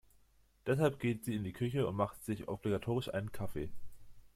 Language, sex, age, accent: German, male, 19-29, Deutschland Deutsch